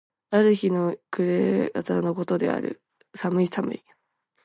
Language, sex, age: Japanese, female, 19-29